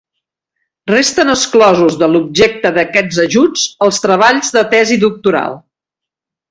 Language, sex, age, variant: Catalan, female, 50-59, Central